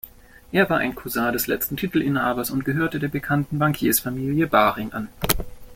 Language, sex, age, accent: German, male, 19-29, Deutschland Deutsch